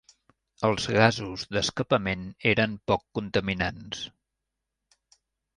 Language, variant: Catalan, Central